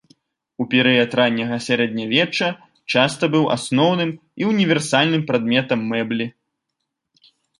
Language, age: Belarusian, 19-29